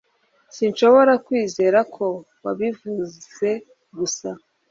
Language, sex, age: Kinyarwanda, female, 19-29